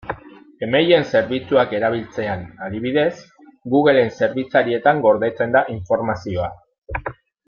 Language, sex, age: Basque, male, 30-39